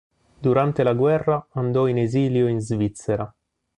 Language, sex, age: Italian, male, 40-49